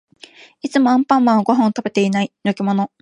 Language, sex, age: Japanese, female, 19-29